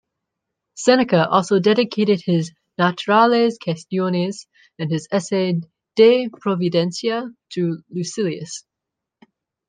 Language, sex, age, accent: English, male, 19-29, United States English